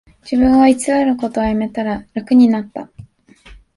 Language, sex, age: Japanese, female, 19-29